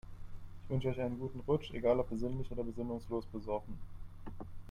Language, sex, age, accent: German, male, 19-29, Deutschland Deutsch